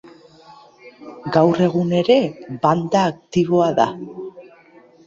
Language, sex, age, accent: Basque, female, 40-49, Mendebalekoa (Araba, Bizkaia, Gipuzkoako mendebaleko herri batzuk)